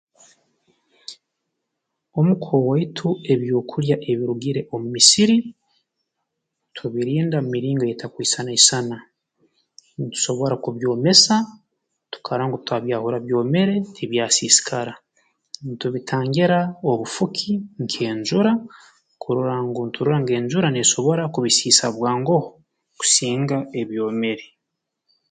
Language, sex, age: Tooro, male, 19-29